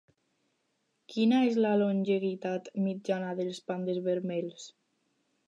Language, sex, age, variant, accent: Catalan, female, under 19, Alacantí, valencià